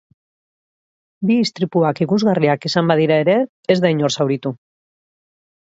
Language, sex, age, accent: Basque, female, 40-49, Mendebalekoa (Araba, Bizkaia, Gipuzkoako mendebaleko herri batzuk)